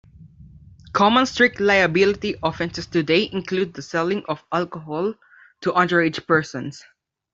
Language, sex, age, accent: English, male, under 19, Filipino